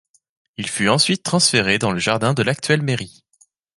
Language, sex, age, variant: French, male, 19-29, Français de métropole